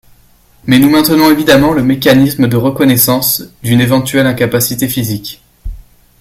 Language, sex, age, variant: French, male, under 19, Français de métropole